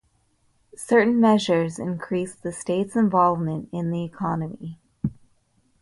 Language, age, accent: English, 30-39, United States English